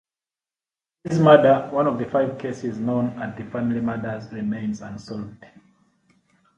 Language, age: English, 30-39